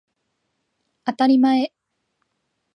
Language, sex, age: Japanese, female, 19-29